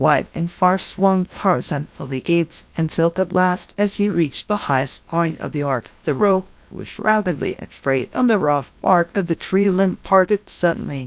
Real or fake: fake